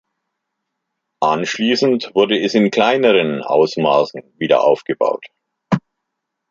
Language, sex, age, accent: German, male, 50-59, Deutschland Deutsch